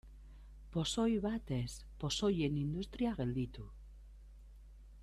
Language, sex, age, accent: Basque, female, 50-59, Mendebalekoa (Araba, Bizkaia, Gipuzkoako mendebaleko herri batzuk)